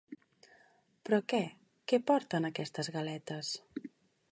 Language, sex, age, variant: Catalan, female, 19-29, Central